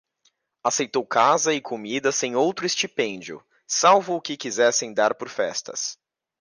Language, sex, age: Portuguese, male, 19-29